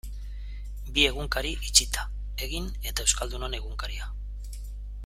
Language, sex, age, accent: Basque, male, 40-49, Mendebalekoa (Araba, Bizkaia, Gipuzkoako mendebaleko herri batzuk)